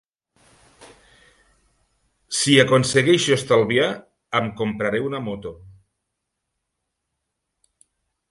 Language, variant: Catalan, Central